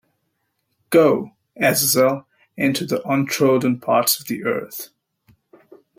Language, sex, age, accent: English, male, 30-39, United States English